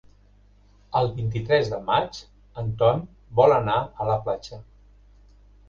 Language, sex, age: Catalan, male, 60-69